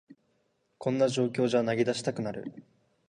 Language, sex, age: Japanese, male, 19-29